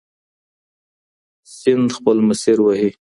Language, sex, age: Pashto, female, 19-29